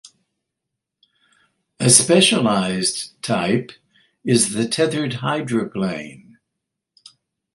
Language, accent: English, United States English